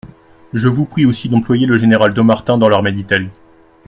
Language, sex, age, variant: French, male, 30-39, Français de métropole